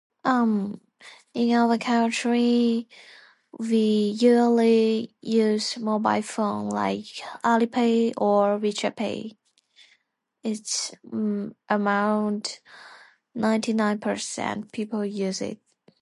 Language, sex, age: English, female, 19-29